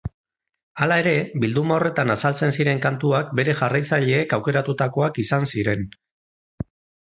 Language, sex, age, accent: Basque, male, 40-49, Mendebalekoa (Araba, Bizkaia, Gipuzkoako mendebaleko herri batzuk)